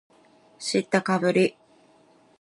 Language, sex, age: Japanese, female, 19-29